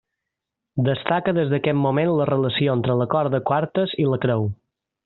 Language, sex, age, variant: Catalan, male, 19-29, Balear